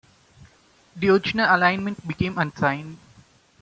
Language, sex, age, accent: English, male, 19-29, India and South Asia (India, Pakistan, Sri Lanka)